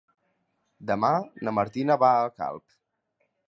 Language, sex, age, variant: Catalan, male, 19-29, Central